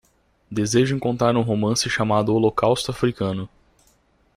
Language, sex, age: Portuguese, male, 19-29